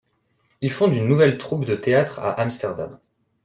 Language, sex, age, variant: French, male, 19-29, Français de métropole